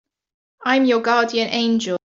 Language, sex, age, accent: English, female, 30-39, England English